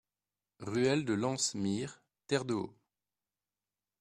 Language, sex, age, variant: French, male, 30-39, Français de métropole